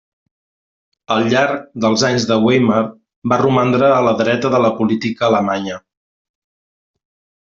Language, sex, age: Catalan, male, 40-49